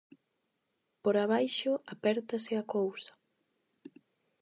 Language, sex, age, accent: Galician, female, 19-29, Atlántico (seseo e gheada); Normativo (estándar); Neofalante